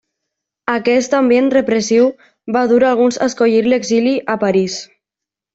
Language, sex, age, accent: Catalan, female, under 19, valencià